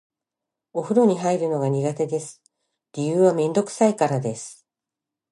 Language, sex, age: Japanese, female, 50-59